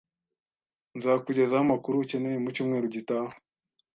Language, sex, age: Kinyarwanda, male, 19-29